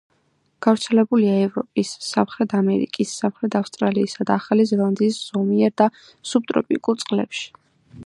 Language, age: Georgian, under 19